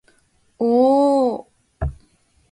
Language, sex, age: Japanese, female, under 19